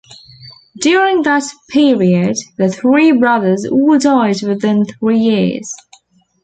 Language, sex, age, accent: English, female, 19-29, Australian English